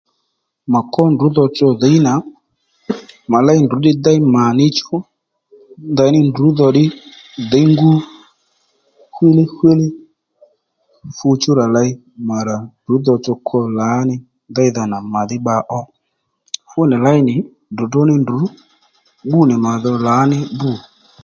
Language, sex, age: Lendu, male, 30-39